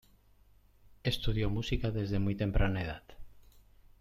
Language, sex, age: Spanish, male, 50-59